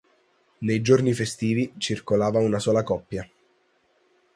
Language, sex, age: Italian, male, under 19